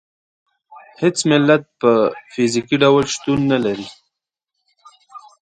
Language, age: Pashto, 19-29